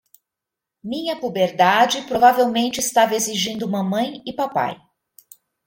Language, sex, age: Portuguese, female, 50-59